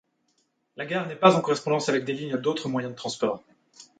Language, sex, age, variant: French, male, 19-29, Français de métropole